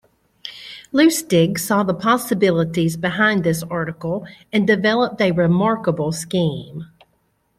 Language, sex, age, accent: English, female, 50-59, United States English